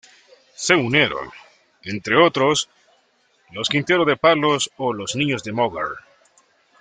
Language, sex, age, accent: Spanish, male, 30-39, América central